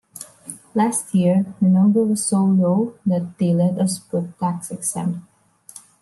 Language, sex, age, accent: English, female, 19-29, Filipino